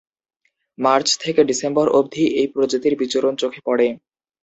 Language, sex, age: Bengali, male, 19-29